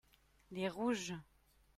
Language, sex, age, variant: French, female, 30-39, Français de métropole